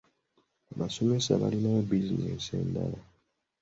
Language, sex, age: Ganda, male, 19-29